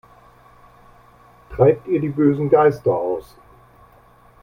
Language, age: German, 60-69